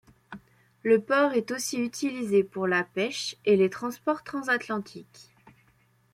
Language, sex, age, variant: French, female, under 19, Français de métropole